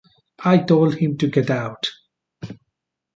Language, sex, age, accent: English, male, 30-39, India and South Asia (India, Pakistan, Sri Lanka)